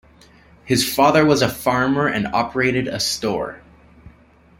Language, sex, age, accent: English, male, under 19, United States English